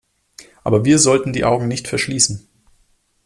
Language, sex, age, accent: German, male, 19-29, Deutschland Deutsch